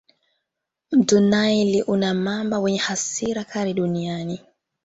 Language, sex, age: Swahili, female, 19-29